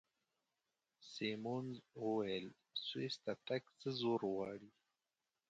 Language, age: Pashto, 19-29